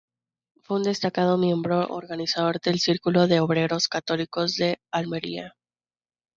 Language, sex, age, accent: Spanish, female, 19-29, México